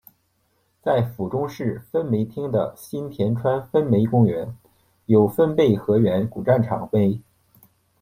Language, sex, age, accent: Chinese, male, 40-49, 出生地：山东省